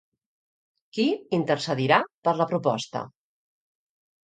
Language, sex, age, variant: Catalan, female, 50-59, Central